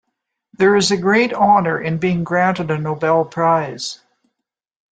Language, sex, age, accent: English, female, 60-69, Canadian English